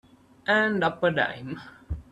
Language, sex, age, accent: English, male, 19-29, India and South Asia (India, Pakistan, Sri Lanka)